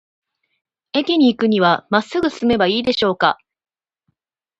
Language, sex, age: Japanese, female, 40-49